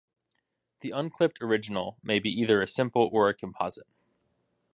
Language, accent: English, United States English